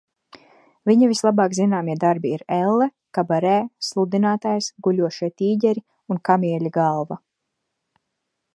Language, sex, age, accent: Latvian, female, 30-39, bez akcenta